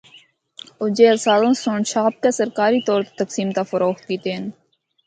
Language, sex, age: Northern Hindko, female, 19-29